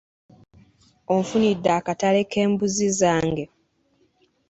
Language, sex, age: Ganda, female, 19-29